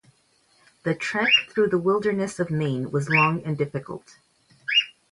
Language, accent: English, United States English